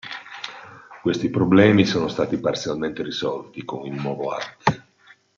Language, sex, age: Italian, male, 50-59